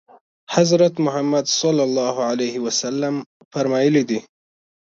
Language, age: Pashto, 19-29